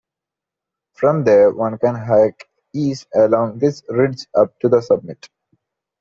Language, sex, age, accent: English, male, 19-29, India and South Asia (India, Pakistan, Sri Lanka)